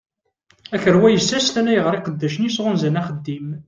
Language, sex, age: Kabyle, male, 19-29